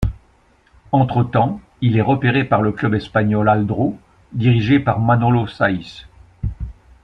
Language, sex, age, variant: French, male, 60-69, Français de métropole